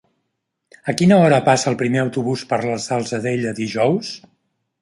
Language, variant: Catalan, Central